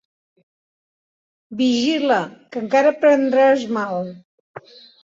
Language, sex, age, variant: Catalan, female, 60-69, Central